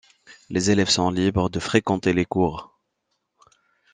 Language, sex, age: French, male, 30-39